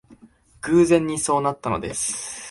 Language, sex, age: Japanese, male, 19-29